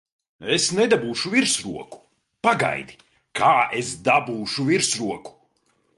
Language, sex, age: Latvian, male, 30-39